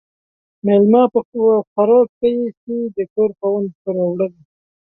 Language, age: Pashto, 19-29